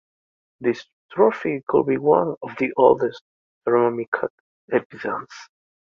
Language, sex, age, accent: English, male, 19-29, United States English